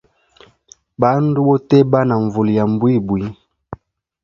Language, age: Hemba, 19-29